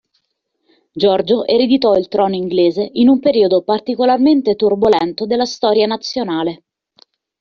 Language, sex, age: Italian, female, 40-49